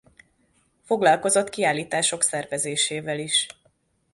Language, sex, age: Hungarian, female, 30-39